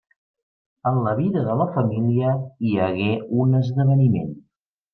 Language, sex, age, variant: Catalan, male, 30-39, Central